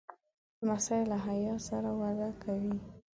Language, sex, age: Pashto, female, 19-29